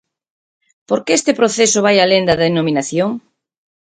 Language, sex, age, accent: Galician, female, 50-59, Central (gheada)